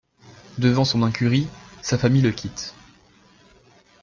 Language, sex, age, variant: French, male, under 19, Français de métropole